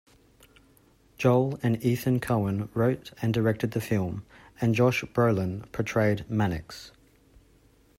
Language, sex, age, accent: English, male, 30-39, Australian English